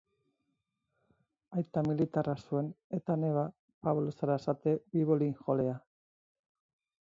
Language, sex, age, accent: Basque, female, 40-49, Mendebalekoa (Araba, Bizkaia, Gipuzkoako mendebaleko herri batzuk)